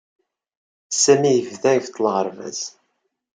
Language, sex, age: Kabyle, male, 30-39